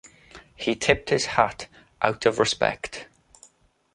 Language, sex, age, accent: English, male, 19-29, Welsh English